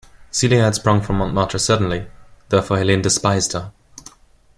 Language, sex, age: English, male, 19-29